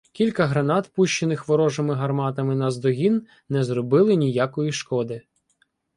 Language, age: Ukrainian, 19-29